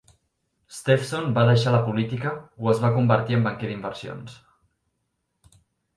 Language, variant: Catalan, Central